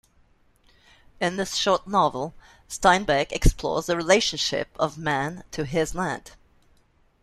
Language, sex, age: English, female, 50-59